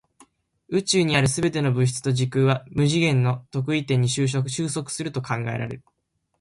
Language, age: Japanese, 19-29